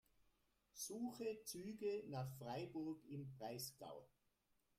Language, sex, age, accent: German, male, 70-79, Österreichisches Deutsch